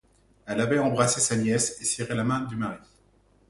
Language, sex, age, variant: French, male, 40-49, Français de métropole